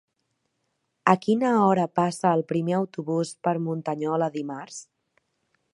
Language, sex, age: Catalan, female, 19-29